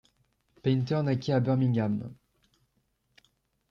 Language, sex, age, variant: French, male, under 19, Français de métropole